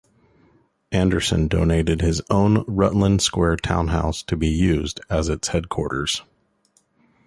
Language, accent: English, United States English